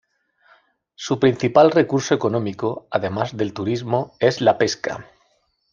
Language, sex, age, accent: Spanish, male, 40-49, España: Sur peninsular (Andalucia, Extremadura, Murcia)